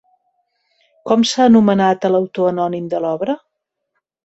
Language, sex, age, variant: Catalan, female, 50-59, Central